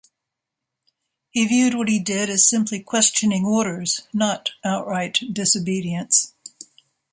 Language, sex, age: English, female, 60-69